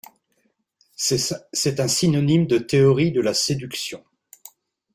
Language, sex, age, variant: French, male, 50-59, Français de métropole